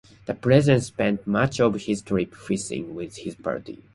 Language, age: English, 19-29